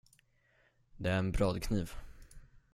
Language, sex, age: Swedish, male, under 19